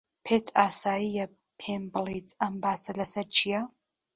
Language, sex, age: Central Kurdish, female, 30-39